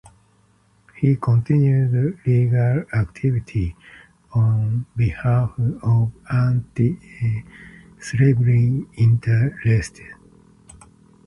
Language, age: English, 50-59